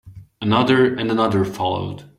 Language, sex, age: English, male, 30-39